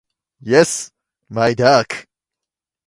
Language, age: Japanese, 19-29